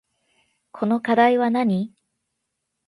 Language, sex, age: Japanese, female, 19-29